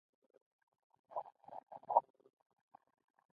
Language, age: Pashto, 30-39